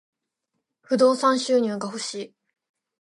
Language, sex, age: Japanese, female, 19-29